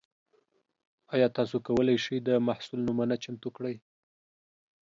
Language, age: Pashto, 19-29